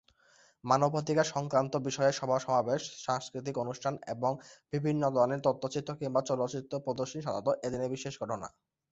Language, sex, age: Bengali, male, 19-29